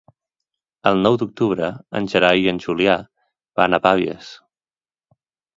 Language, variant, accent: Catalan, Central, central